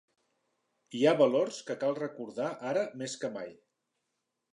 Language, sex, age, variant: Catalan, male, 50-59, Central